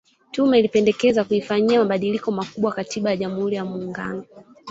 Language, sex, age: Swahili, female, 19-29